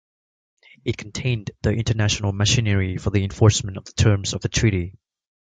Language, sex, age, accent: English, male, 19-29, United States English